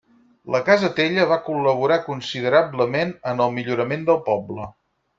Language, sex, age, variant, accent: Catalan, male, 50-59, Central, central